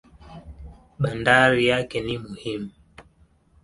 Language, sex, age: Swahili, male, 19-29